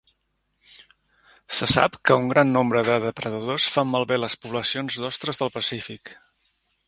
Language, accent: Catalan, central; septentrional